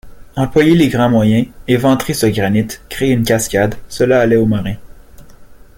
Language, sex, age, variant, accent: French, male, 19-29, Français d'Amérique du Nord, Français du Canada